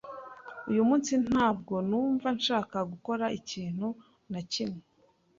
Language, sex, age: Kinyarwanda, female, 19-29